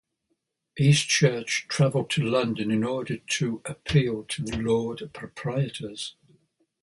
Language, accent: English, England English